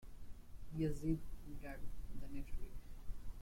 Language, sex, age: English, male, 19-29